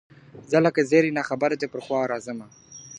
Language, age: Pashto, 19-29